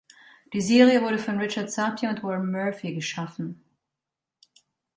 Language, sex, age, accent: German, female, 30-39, Deutschland Deutsch